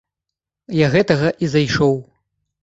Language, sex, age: Belarusian, male, 19-29